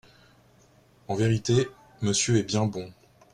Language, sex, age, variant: French, male, 40-49, Français de métropole